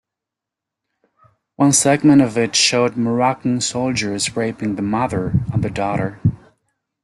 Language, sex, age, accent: English, male, 30-39, United States English